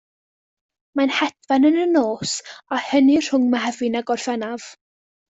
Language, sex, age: Welsh, female, under 19